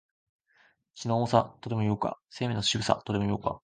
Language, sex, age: Japanese, male, under 19